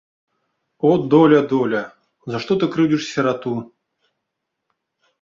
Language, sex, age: Belarusian, male, 30-39